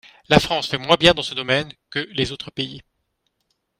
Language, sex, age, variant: French, male, 40-49, Français de métropole